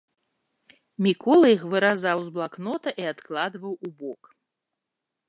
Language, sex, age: Belarusian, female, 30-39